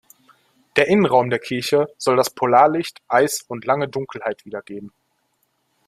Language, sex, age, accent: German, male, 30-39, Deutschland Deutsch